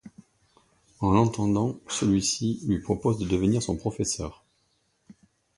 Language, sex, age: French, male, 40-49